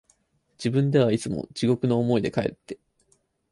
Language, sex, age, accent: Japanese, male, 19-29, 標準語